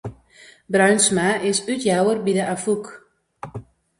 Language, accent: Western Frisian, Wâldfrysk